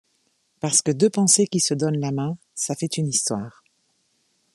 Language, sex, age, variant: French, female, 40-49, Français de métropole